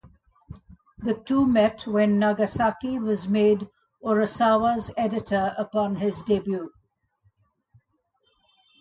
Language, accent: English, India and South Asia (India, Pakistan, Sri Lanka)